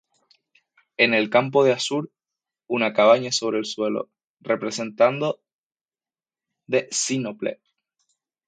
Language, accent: Spanish, España: Islas Canarias